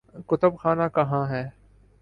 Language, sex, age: Urdu, male, 19-29